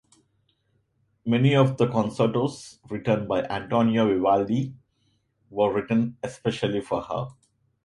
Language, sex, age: English, male, 30-39